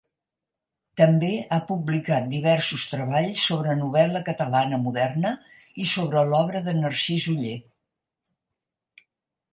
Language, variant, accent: Catalan, Central, central